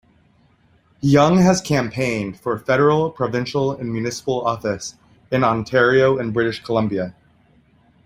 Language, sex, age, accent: English, male, 30-39, United States English